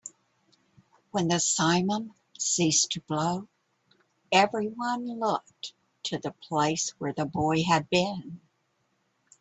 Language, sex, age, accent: English, female, 60-69, United States English